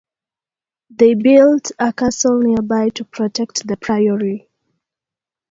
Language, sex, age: English, female, 19-29